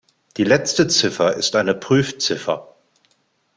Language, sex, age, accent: German, male, 50-59, Deutschland Deutsch